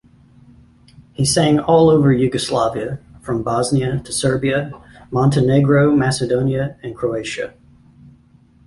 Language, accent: English, United States English